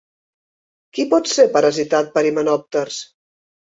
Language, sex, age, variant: Catalan, female, 50-59, Central